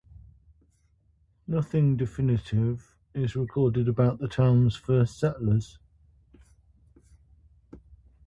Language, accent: English, England English